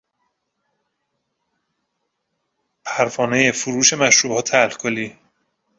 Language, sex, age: Persian, male, 30-39